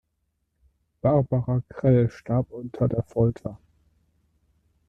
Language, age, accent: German, 30-39, Deutschland Deutsch